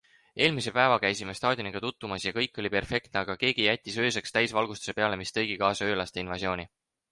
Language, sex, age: Estonian, male, 19-29